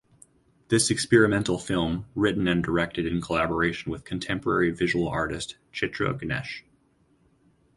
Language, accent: English, United States English